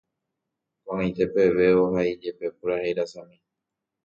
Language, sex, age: Guarani, male, 30-39